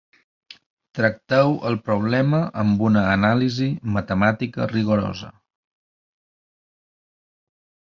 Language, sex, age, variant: Catalan, male, 40-49, Balear